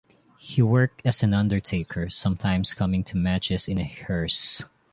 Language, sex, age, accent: English, male, 19-29, Filipino